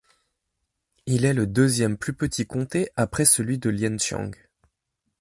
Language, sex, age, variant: French, male, 30-39, Français de métropole